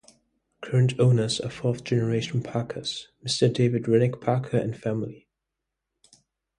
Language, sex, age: English, male, 19-29